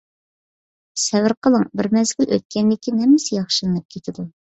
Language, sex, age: Uyghur, female, 30-39